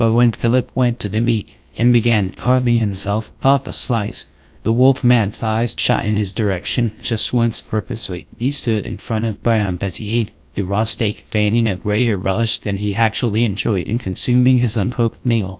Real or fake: fake